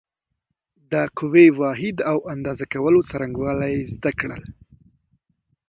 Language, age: Pashto, under 19